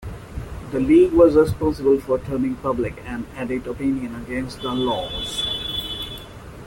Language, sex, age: English, male, 40-49